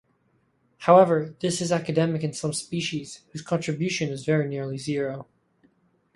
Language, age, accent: English, under 19, United States English